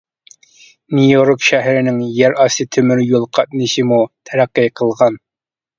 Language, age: Uyghur, 19-29